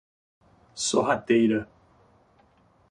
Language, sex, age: Portuguese, male, 40-49